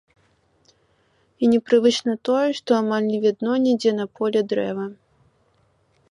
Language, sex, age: Belarusian, female, 19-29